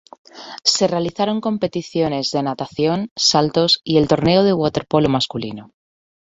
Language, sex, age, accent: Spanish, female, 30-39, España: Centro-Sur peninsular (Madrid, Toledo, Castilla-La Mancha)